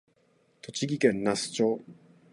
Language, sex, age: Japanese, male, 19-29